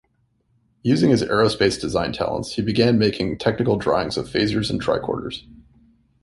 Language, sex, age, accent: English, male, 30-39, Canadian English